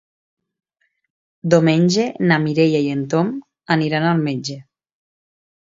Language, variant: Catalan, Tortosí